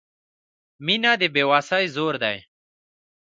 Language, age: Pashto, 19-29